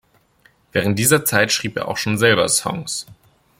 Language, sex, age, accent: German, male, 19-29, Deutschland Deutsch